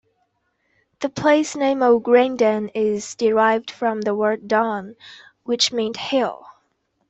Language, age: English, 19-29